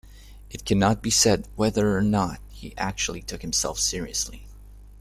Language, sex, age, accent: English, male, 19-29, United States English